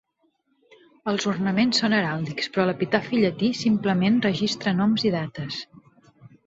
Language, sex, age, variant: Catalan, female, 40-49, Central